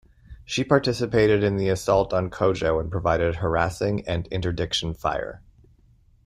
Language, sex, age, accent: English, male, 30-39, Canadian English